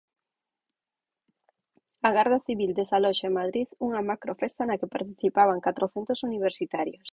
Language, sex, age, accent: Galician, female, 30-39, Oriental (común en zona oriental); Normativo (estándar)